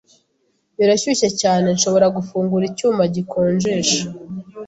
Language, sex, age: Kinyarwanda, female, 19-29